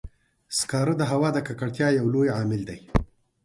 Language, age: Pashto, 30-39